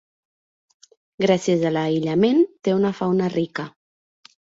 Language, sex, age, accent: Catalan, female, 19-29, central; nord-occidental